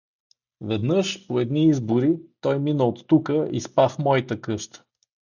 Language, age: Bulgarian, 60-69